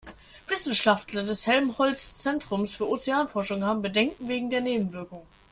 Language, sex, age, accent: German, male, under 19, Deutschland Deutsch